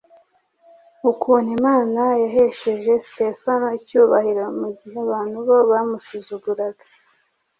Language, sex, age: Kinyarwanda, female, 30-39